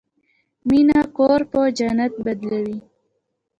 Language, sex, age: Pashto, female, under 19